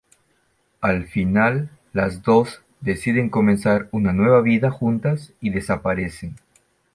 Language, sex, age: Spanish, male, 50-59